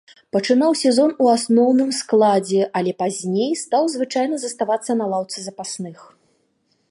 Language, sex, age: Belarusian, female, 30-39